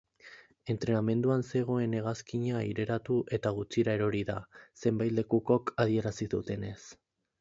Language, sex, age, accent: Basque, male, 19-29, Mendebalekoa (Araba, Bizkaia, Gipuzkoako mendebaleko herri batzuk)